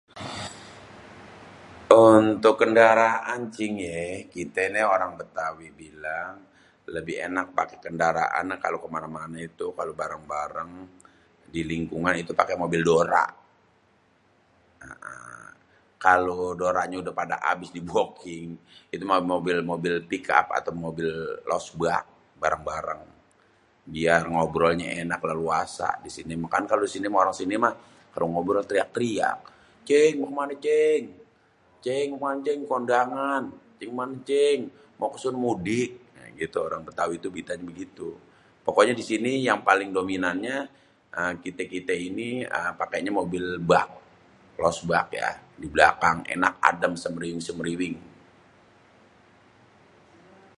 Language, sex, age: Betawi, male, 40-49